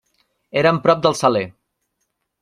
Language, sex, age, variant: Catalan, male, 30-39, Nord-Occidental